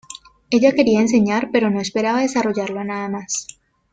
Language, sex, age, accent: Spanish, female, 19-29, Andino-Pacífico: Colombia, Perú, Ecuador, oeste de Bolivia y Venezuela andina